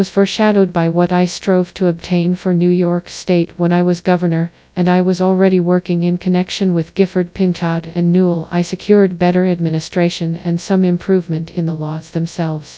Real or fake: fake